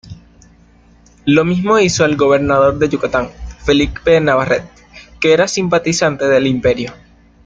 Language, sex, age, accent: Spanish, male, 19-29, Caribe: Cuba, Venezuela, Puerto Rico, República Dominicana, Panamá, Colombia caribeña, México caribeño, Costa del golfo de México